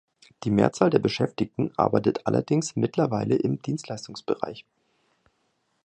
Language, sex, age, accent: German, male, 30-39, Deutschland Deutsch